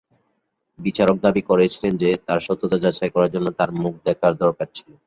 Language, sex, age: Bengali, male, 19-29